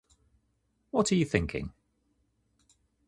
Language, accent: English, England English